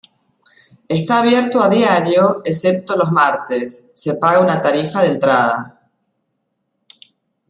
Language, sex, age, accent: Spanish, female, 50-59, Rioplatense: Argentina, Uruguay, este de Bolivia, Paraguay